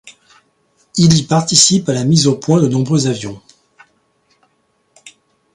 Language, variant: French, Français de métropole